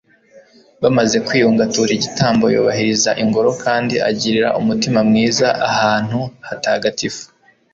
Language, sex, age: Kinyarwanda, male, 19-29